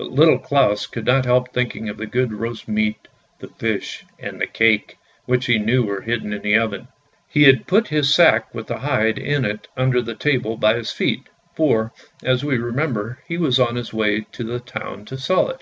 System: none